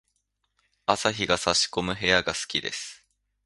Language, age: Japanese, 19-29